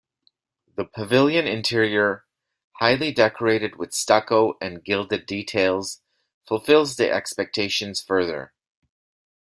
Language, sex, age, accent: English, male, 30-39, Canadian English